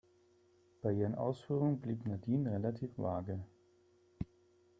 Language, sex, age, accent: German, male, 30-39, Deutschland Deutsch